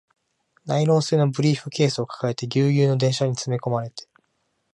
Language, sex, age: Japanese, male, 19-29